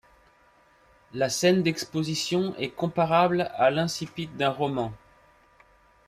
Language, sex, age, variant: French, male, 40-49, Français de métropole